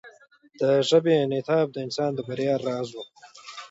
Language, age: Pashto, 19-29